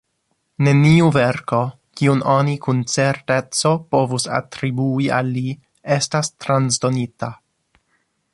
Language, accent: Esperanto, Internacia